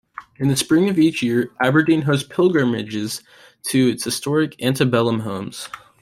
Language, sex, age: English, male, under 19